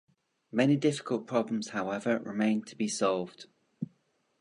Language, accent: English, England English